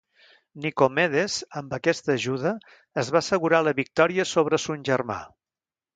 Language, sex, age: Catalan, male, 60-69